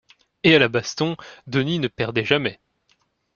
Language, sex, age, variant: French, male, 19-29, Français de métropole